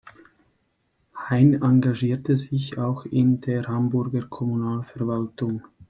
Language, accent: German, Schweizerdeutsch